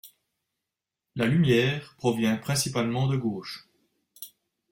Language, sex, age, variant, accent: French, male, 30-39, Français d'Europe, Français de Suisse